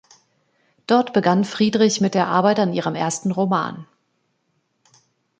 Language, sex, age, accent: German, female, 19-29, Deutschland Deutsch